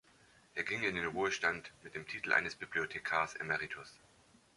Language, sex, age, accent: German, male, 40-49, Deutschland Deutsch